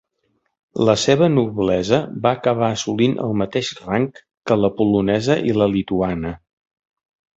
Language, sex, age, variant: Catalan, male, 60-69, Central